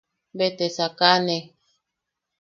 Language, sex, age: Yaqui, female, 30-39